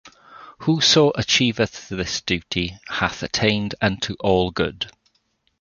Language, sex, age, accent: English, male, 40-49, Welsh English